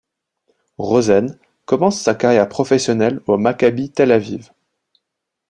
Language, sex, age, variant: French, male, 19-29, Français de métropole